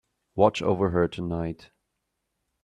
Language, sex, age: English, male, 19-29